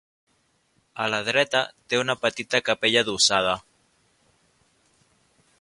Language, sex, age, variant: Catalan, male, 40-49, Central